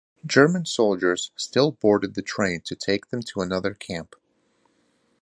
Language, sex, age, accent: English, male, 19-29, United States English